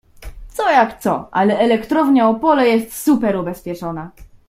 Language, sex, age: Polish, female, 19-29